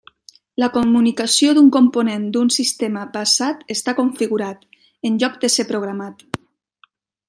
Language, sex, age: Catalan, female, 30-39